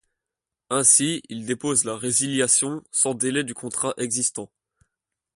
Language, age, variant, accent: French, under 19, Français d'Europe, Français de Belgique